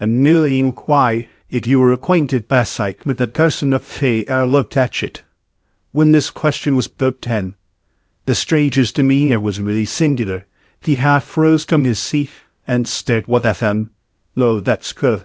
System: TTS, VITS